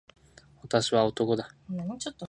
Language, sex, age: Japanese, male, 19-29